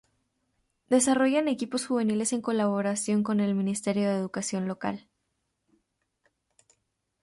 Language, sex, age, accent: Spanish, female, under 19, América central